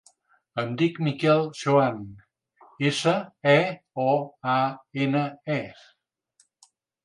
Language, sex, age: Catalan, male, 70-79